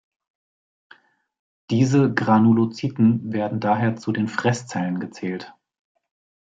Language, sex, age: German, male, 40-49